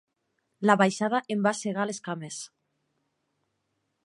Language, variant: Catalan, Nord-Occidental